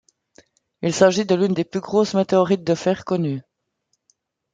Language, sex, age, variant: French, female, 40-49, Français de métropole